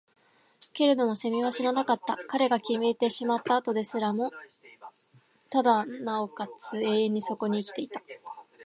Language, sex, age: Japanese, female, 19-29